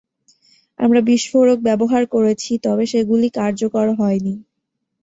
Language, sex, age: Bengali, female, under 19